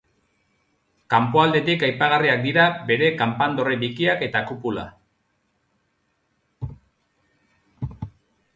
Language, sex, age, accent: Basque, male, 40-49, Mendebalekoa (Araba, Bizkaia, Gipuzkoako mendebaleko herri batzuk)